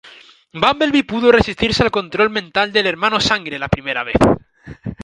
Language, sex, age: Spanish, male, 19-29